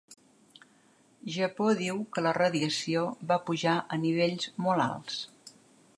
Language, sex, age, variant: Catalan, female, 60-69, Central